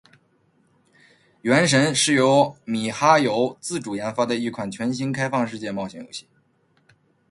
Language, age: Chinese, 30-39